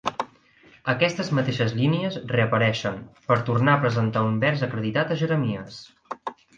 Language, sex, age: Catalan, male, 19-29